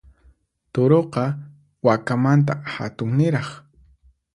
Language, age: Puno Quechua, 30-39